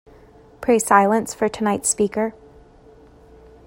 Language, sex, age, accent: English, female, 19-29, United States English